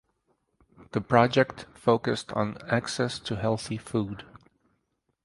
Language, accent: English, United States English